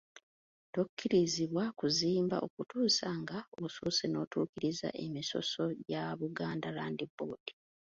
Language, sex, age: Ganda, female, 30-39